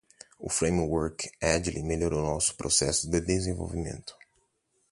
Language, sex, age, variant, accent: Portuguese, male, 19-29, Portuguese (Brasil), Paulista